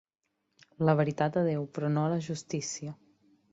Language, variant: Catalan, Nord-Occidental